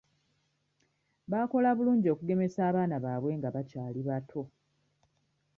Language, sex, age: Ganda, female, 30-39